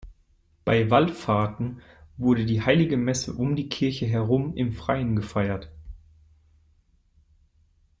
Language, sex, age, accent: German, male, 19-29, Deutschland Deutsch